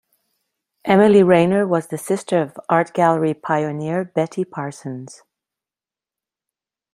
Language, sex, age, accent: English, female, 40-49, Canadian English